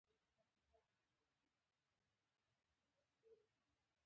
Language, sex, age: Pashto, female, 30-39